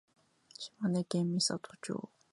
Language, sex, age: Japanese, female, 50-59